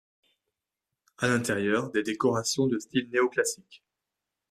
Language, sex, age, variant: French, male, 19-29, Français de métropole